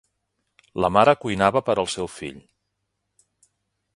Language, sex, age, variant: Catalan, male, 50-59, Central